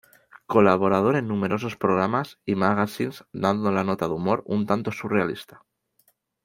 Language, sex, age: Spanish, male, 19-29